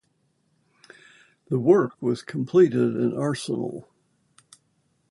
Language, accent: English, United States English